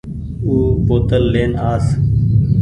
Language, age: Goaria, 19-29